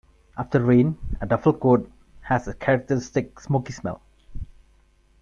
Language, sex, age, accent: English, male, 30-39, India and South Asia (India, Pakistan, Sri Lanka)